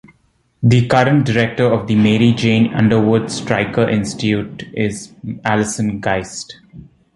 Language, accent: English, India and South Asia (India, Pakistan, Sri Lanka)